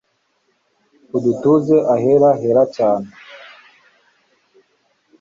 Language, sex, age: Kinyarwanda, male, 19-29